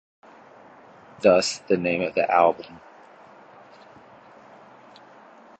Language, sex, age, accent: English, male, 19-29, United States English